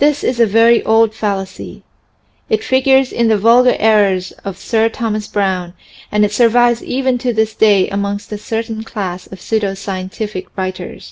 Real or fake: real